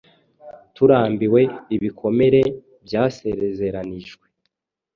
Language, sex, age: Kinyarwanda, male, 40-49